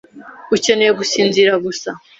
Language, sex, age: Kinyarwanda, female, 19-29